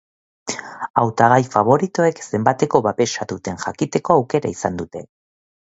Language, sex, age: Basque, female, 40-49